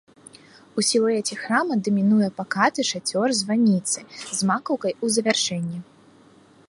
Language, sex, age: Belarusian, female, 19-29